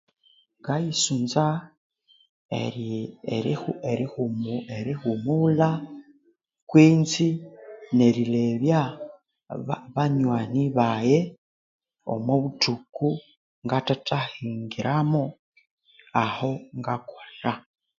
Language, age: Konzo, 19-29